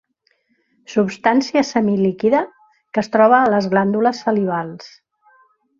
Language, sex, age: Catalan, female, 60-69